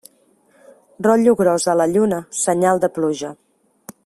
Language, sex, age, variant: Catalan, female, 40-49, Central